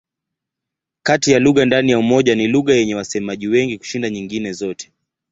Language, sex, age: Swahili, male, 19-29